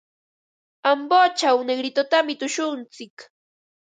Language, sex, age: Ambo-Pasco Quechua, female, 30-39